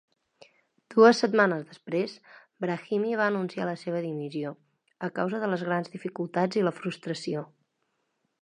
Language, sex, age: Catalan, female, 19-29